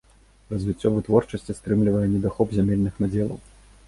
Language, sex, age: Belarusian, male, 30-39